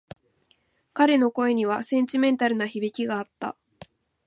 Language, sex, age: Japanese, female, 19-29